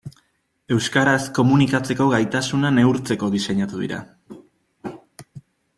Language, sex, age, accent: Basque, male, 30-39, Erdialdekoa edo Nafarra (Gipuzkoa, Nafarroa)